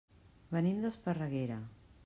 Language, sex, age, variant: Catalan, female, 40-49, Central